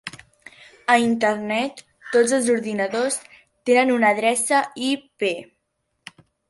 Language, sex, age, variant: Catalan, female, under 19, Central